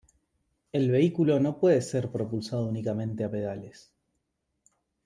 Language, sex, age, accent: Spanish, male, 30-39, Rioplatense: Argentina, Uruguay, este de Bolivia, Paraguay